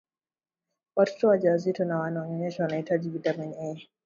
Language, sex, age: Swahili, female, 19-29